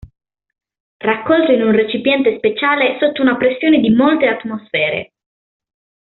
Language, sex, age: Italian, female, 19-29